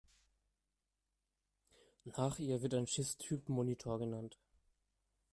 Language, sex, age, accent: German, male, 19-29, Deutschland Deutsch